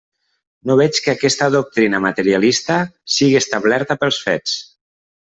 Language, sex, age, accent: Catalan, male, 40-49, valencià